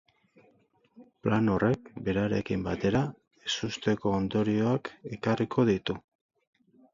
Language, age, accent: Basque, 50-59, Mendebalekoa (Araba, Bizkaia, Gipuzkoako mendebaleko herri batzuk)